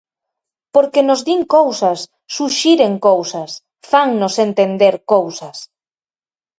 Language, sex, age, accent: Galician, female, 40-49, Atlántico (seseo e gheada)